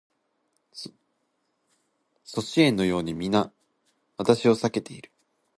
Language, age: Japanese, under 19